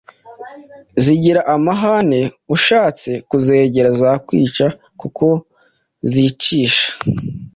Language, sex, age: Kinyarwanda, male, 19-29